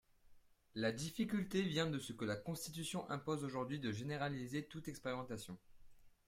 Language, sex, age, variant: French, male, 19-29, Français de métropole